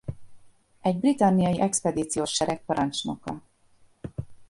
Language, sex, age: Hungarian, female, 50-59